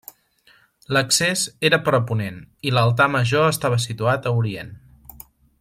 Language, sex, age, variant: Catalan, male, 19-29, Central